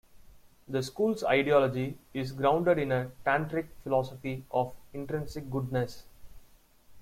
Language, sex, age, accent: English, male, 19-29, India and South Asia (India, Pakistan, Sri Lanka)